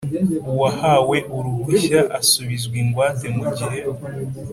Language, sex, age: Kinyarwanda, male, 19-29